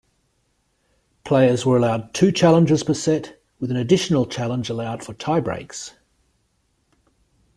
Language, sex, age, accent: English, male, 50-59, Australian English